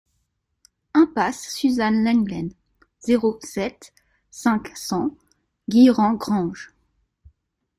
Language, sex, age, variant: French, female, 30-39, Français de métropole